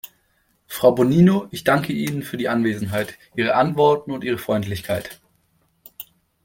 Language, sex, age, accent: German, male, 19-29, Deutschland Deutsch